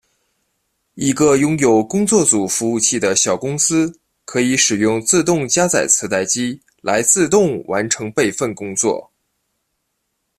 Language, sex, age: Chinese, male, 19-29